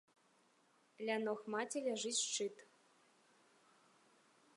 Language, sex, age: Belarusian, female, 19-29